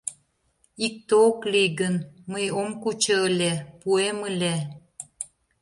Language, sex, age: Mari, female, 60-69